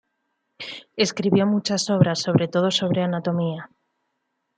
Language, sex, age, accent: Spanish, female, 30-39, España: Centro-Sur peninsular (Madrid, Toledo, Castilla-La Mancha)